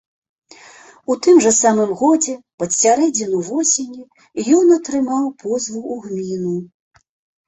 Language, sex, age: Belarusian, female, 50-59